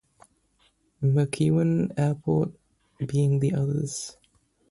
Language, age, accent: English, 19-29, England English